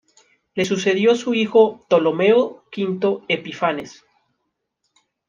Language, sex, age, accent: Spanish, male, 19-29, México